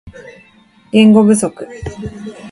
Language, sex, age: Japanese, female, 40-49